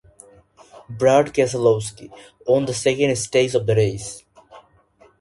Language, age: English, 19-29